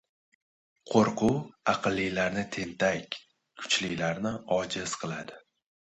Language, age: Uzbek, 19-29